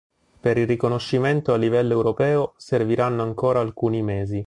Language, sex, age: Italian, male, 40-49